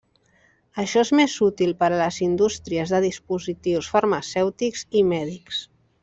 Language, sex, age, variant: Catalan, female, 40-49, Central